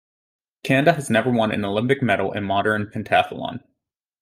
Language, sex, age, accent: English, male, 19-29, United States English